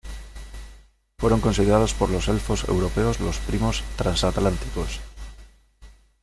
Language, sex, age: Spanish, male, 40-49